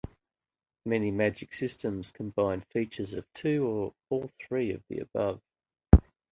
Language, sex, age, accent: English, male, 40-49, Australian English